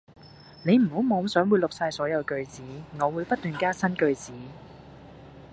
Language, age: Cantonese, 19-29